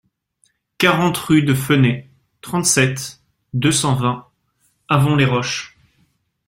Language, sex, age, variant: French, male, 30-39, Français de métropole